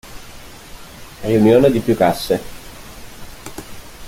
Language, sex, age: Italian, male, 19-29